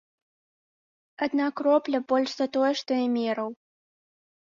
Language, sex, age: Belarusian, female, under 19